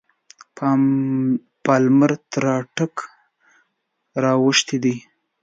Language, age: Pashto, 19-29